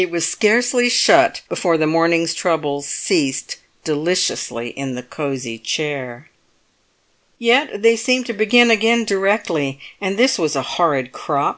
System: none